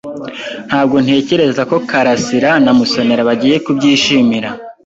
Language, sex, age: Kinyarwanda, male, 19-29